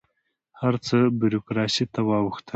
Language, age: Pashto, 19-29